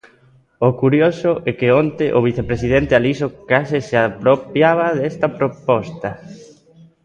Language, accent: Galician, Atlántico (seseo e gheada)